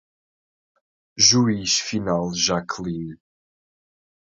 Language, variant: Portuguese, Portuguese (Portugal)